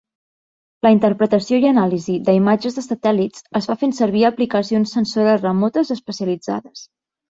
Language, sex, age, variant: Catalan, female, 19-29, Central